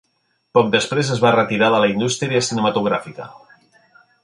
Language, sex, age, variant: Catalan, male, 40-49, Central